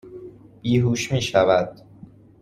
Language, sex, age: Persian, male, 19-29